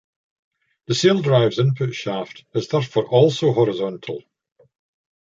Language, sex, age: English, male, 60-69